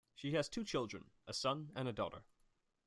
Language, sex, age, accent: English, male, 19-29, England English